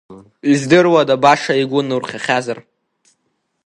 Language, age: Abkhazian, under 19